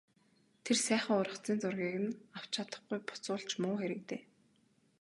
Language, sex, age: Mongolian, female, 19-29